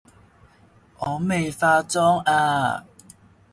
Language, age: Cantonese, 30-39